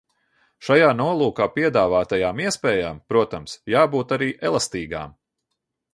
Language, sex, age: Latvian, male, 40-49